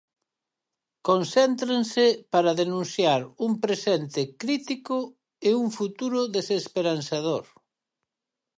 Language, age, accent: Galician, 40-49, Atlántico (seseo e gheada)